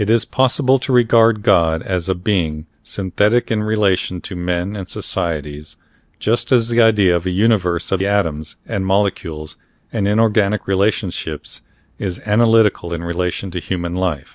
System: none